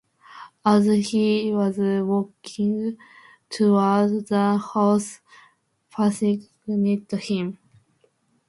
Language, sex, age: English, female, under 19